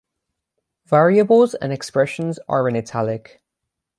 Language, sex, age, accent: English, male, under 19, United States English; England English